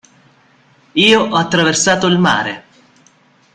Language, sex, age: Italian, male, 30-39